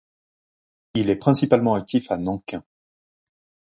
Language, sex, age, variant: French, male, 50-59, Français de métropole